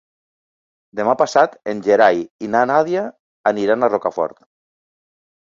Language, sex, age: Catalan, male, 50-59